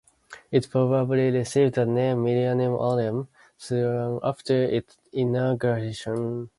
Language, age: English, 19-29